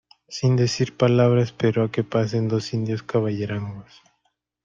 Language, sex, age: Spanish, male, 19-29